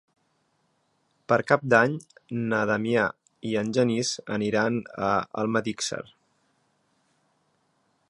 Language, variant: Catalan, Central